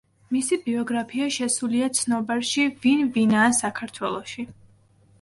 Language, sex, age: Georgian, female, 19-29